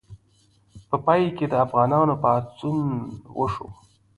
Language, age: Pashto, 19-29